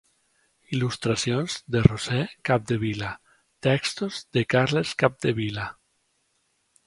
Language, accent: Catalan, valencià